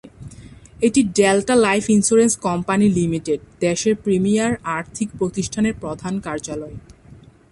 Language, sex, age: Bengali, female, 19-29